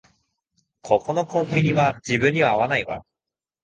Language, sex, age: Japanese, male, 19-29